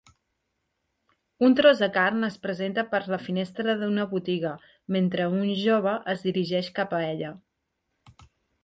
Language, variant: Catalan, Nord-Occidental